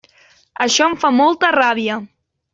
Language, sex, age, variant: Catalan, female, 19-29, Central